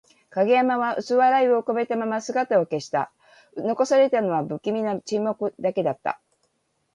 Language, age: Japanese, 50-59